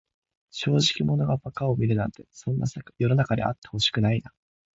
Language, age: Japanese, 19-29